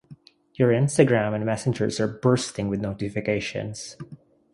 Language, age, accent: English, 30-39, Filipino